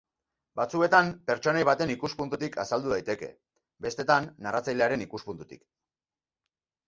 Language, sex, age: Basque, male, 40-49